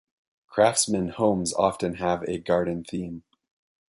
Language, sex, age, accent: English, male, 30-39, United States English